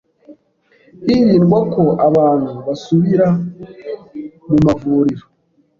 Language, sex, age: Kinyarwanda, male, 30-39